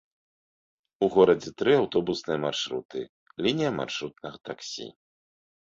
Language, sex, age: Belarusian, male, 30-39